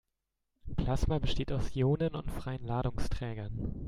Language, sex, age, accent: German, male, 19-29, Deutschland Deutsch